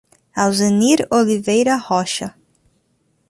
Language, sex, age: Portuguese, female, 30-39